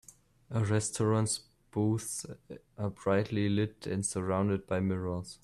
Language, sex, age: English, male, under 19